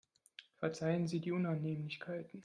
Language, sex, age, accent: German, male, 19-29, Deutschland Deutsch